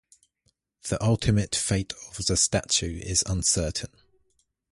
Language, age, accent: English, 19-29, England English